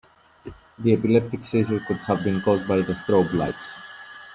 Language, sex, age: English, male, 19-29